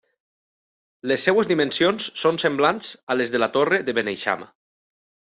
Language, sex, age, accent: Catalan, male, 19-29, valencià